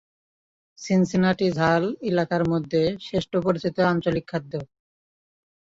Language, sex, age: Bengali, male, 19-29